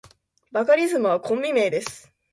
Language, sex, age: Japanese, female, 19-29